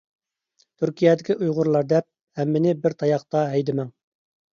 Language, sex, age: Uyghur, male, 30-39